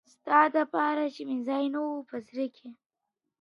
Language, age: Pashto, under 19